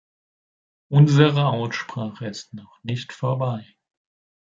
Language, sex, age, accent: German, male, 19-29, Deutschland Deutsch